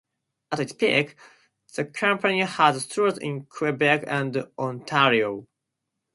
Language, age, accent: English, 19-29, United States English